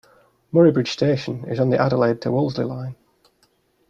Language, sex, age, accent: English, male, 40-49, England English